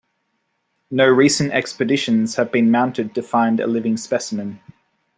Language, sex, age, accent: English, male, 19-29, Australian English